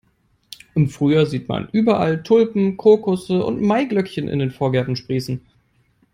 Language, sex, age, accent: German, male, 19-29, Deutschland Deutsch